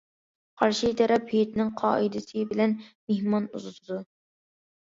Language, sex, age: Uyghur, female, under 19